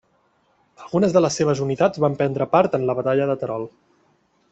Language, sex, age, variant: Catalan, male, 30-39, Central